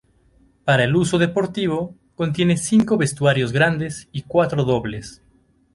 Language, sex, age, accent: Spanish, male, 19-29, México